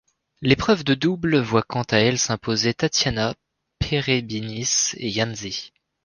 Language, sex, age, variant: French, male, 19-29, Français de métropole